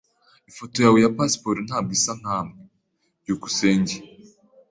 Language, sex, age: Kinyarwanda, female, 19-29